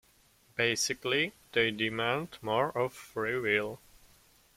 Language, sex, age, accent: English, male, 19-29, England English